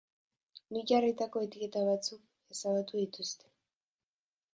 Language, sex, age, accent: Basque, female, 19-29, Mendebalekoa (Araba, Bizkaia, Gipuzkoako mendebaleko herri batzuk)